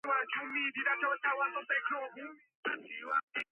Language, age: Georgian, 90+